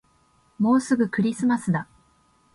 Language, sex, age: Japanese, female, 19-29